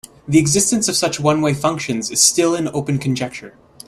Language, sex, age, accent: English, male, 19-29, United States English